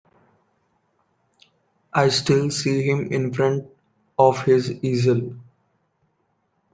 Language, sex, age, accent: English, male, 19-29, India and South Asia (India, Pakistan, Sri Lanka)